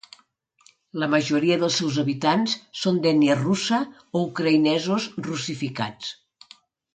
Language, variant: Catalan, Nord-Occidental